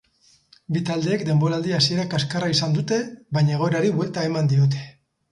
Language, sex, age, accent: Basque, male, 50-59, Mendebalekoa (Araba, Bizkaia, Gipuzkoako mendebaleko herri batzuk)